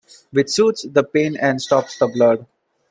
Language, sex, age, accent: English, male, 19-29, India and South Asia (India, Pakistan, Sri Lanka)